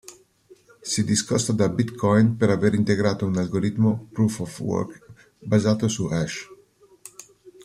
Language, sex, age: Italian, male, 50-59